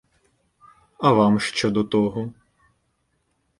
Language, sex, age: Ukrainian, male, 19-29